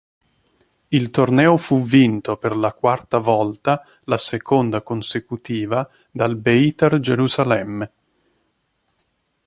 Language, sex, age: Italian, male, 30-39